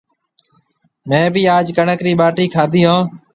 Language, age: Marwari (Pakistan), 40-49